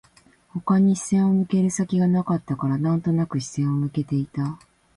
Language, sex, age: Japanese, female, 50-59